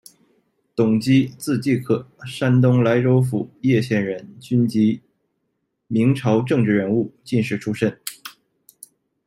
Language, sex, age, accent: Chinese, male, 19-29, 出生地：吉林省